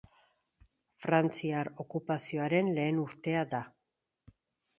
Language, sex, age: Basque, female, 50-59